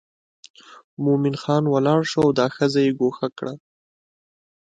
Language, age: Pashto, 19-29